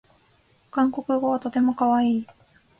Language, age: Japanese, 19-29